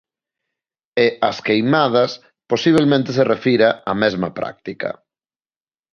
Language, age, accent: Galician, 30-39, Normativo (estándar)